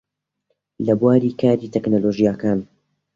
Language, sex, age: Central Kurdish, male, under 19